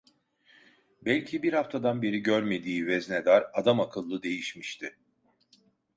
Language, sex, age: Turkish, male, 60-69